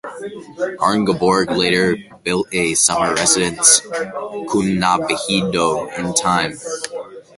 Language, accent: English, United States English